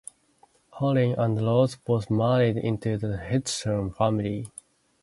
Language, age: English, 19-29